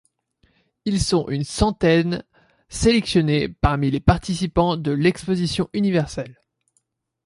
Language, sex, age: French, male, under 19